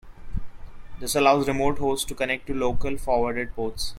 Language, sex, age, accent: English, male, 19-29, India and South Asia (India, Pakistan, Sri Lanka)